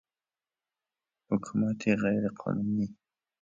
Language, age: Persian, 30-39